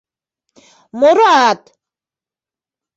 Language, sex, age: Bashkir, female, 30-39